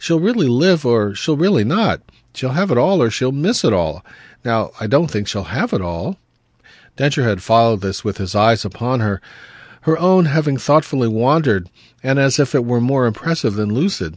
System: none